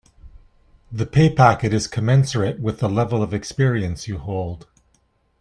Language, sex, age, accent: English, male, 50-59, Canadian English